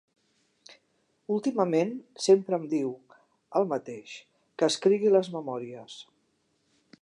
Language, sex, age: Catalan, female, 60-69